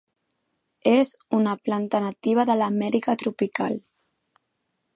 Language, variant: Catalan, Central